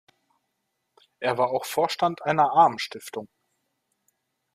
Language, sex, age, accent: German, male, 30-39, Deutschland Deutsch